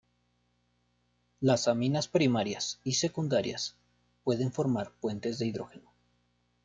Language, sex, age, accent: Spanish, male, 19-29, México